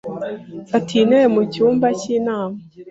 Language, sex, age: Kinyarwanda, female, 19-29